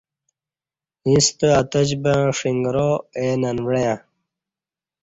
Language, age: Kati, 19-29